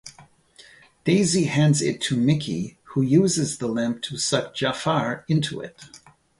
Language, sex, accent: English, male, United States English